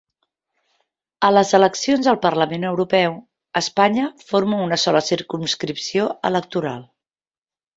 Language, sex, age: Catalan, female, 40-49